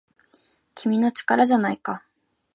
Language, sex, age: Japanese, female, 19-29